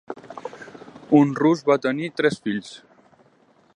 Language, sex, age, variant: Catalan, male, 19-29, Nord-Occidental